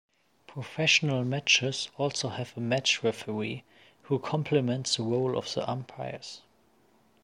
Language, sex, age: English, male, 19-29